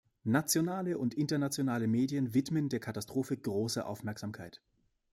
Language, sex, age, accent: German, male, 19-29, Deutschland Deutsch